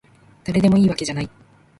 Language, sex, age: Japanese, female, 19-29